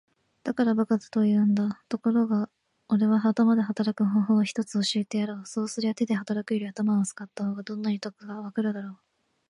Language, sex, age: Japanese, female, 19-29